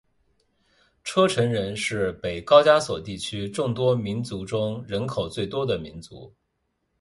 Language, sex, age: Chinese, male, 19-29